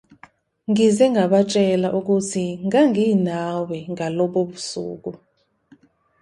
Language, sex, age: Zulu, female, 19-29